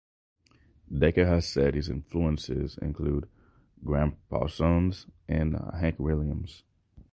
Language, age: English, 30-39